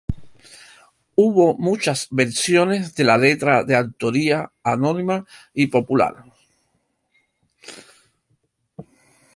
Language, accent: Spanish, Caribe: Cuba, Venezuela, Puerto Rico, República Dominicana, Panamá, Colombia caribeña, México caribeño, Costa del golfo de México